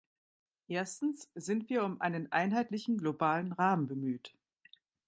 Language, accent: German, Deutschland Deutsch